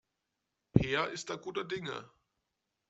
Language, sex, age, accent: German, male, 19-29, Deutschland Deutsch